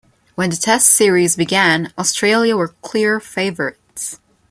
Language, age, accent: English, 19-29, Filipino